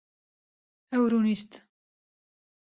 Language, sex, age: Kurdish, female, 19-29